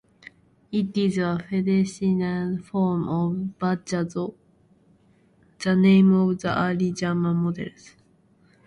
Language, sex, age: English, female, 19-29